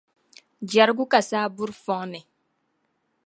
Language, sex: Dagbani, female